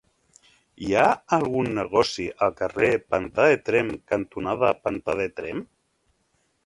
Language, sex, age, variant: Catalan, male, 40-49, Central